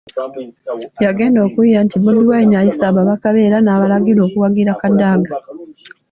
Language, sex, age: Ganda, female, 19-29